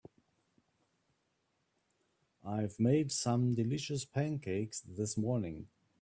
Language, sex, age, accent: English, male, 60-69, Southern African (South Africa, Zimbabwe, Namibia)